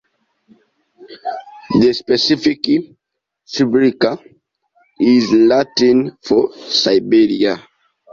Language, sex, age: English, male, under 19